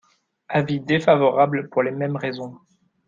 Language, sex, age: French, male, 19-29